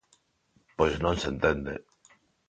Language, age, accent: Galician, 40-49, Neofalante